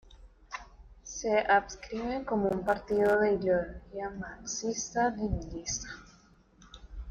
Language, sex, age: Spanish, female, 19-29